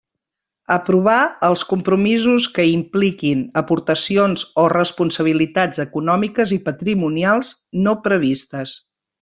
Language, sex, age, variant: Catalan, female, 50-59, Central